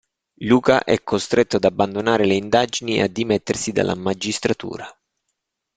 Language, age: Italian, 40-49